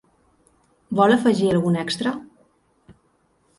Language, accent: Catalan, balear; central